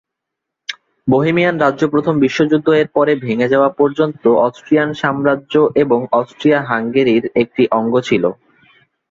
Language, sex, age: Bengali, male, 19-29